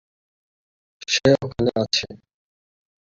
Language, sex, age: Bengali, male, 19-29